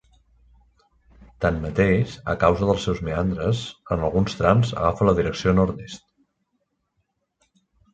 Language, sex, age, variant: Catalan, male, 30-39, Septentrional